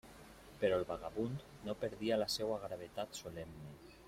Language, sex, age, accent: Catalan, male, 40-49, valencià